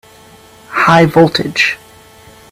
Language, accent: English, United States English